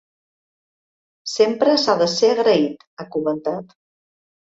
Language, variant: Catalan, Central